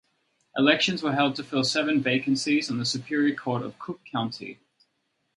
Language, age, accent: English, 30-39, Australian English